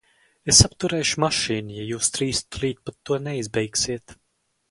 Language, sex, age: Latvian, male, under 19